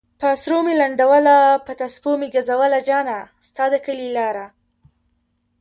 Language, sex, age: Pashto, female, under 19